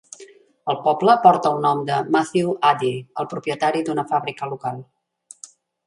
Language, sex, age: Catalan, female, 60-69